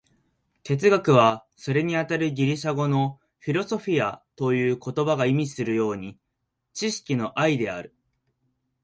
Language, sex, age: Japanese, male, 19-29